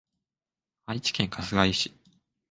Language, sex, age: Japanese, male, 19-29